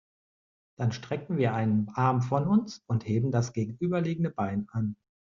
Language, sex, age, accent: German, male, 40-49, Deutschland Deutsch